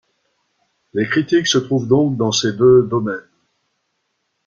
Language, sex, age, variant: French, male, 60-69, Français de métropole